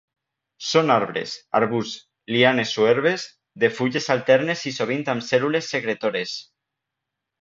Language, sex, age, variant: Catalan, male, 19-29, Valencià septentrional